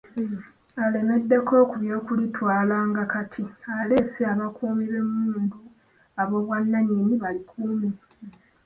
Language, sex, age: Ganda, female, 19-29